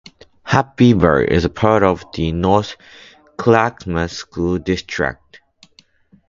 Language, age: English, 19-29